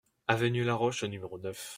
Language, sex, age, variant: French, male, under 19, Français de métropole